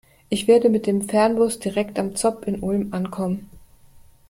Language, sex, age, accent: German, female, 50-59, Deutschland Deutsch